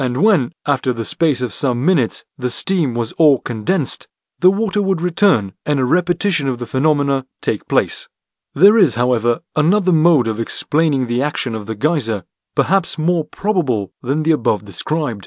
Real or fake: real